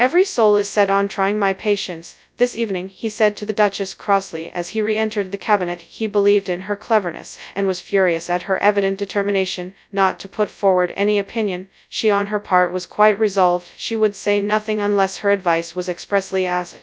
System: TTS, FastPitch